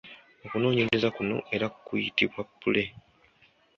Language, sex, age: Ganda, male, 19-29